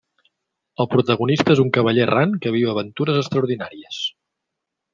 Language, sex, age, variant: Catalan, male, 40-49, Central